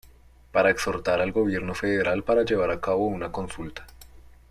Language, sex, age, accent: Spanish, male, 19-29, Andino-Pacífico: Colombia, Perú, Ecuador, oeste de Bolivia y Venezuela andina